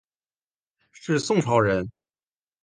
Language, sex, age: Chinese, male, 19-29